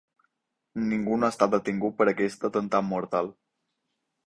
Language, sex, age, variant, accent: Catalan, male, 19-29, Balear, mallorquí